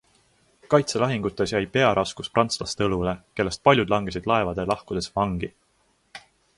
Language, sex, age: Estonian, male, 19-29